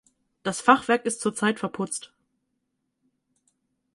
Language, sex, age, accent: German, female, 19-29, Deutschland Deutsch